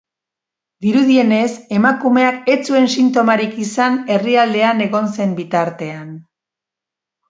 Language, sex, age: Basque, female, 60-69